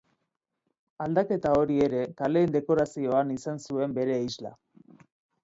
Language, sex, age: Basque, female, 40-49